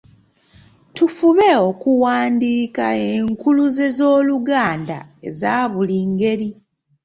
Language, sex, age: Ganda, female, 19-29